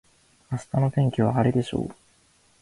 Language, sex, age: Japanese, male, 19-29